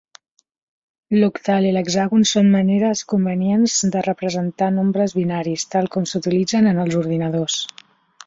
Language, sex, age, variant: Catalan, female, 30-39, Central